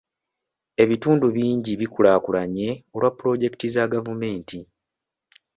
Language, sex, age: Ganda, male, 19-29